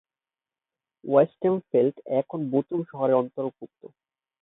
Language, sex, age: Bengali, male, 19-29